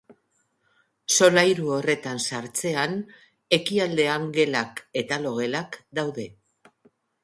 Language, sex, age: Basque, female, 50-59